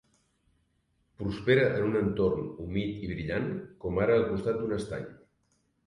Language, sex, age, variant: Catalan, male, 50-59, Septentrional